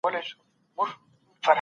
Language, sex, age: Pashto, female, 30-39